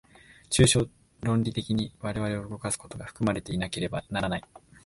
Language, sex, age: Japanese, male, 19-29